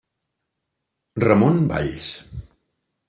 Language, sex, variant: Catalan, male, Central